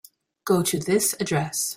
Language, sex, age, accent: English, female, 40-49, United States English